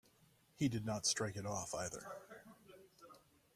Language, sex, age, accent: English, male, 30-39, United States English